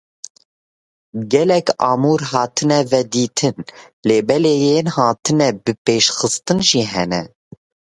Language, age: Kurdish, 19-29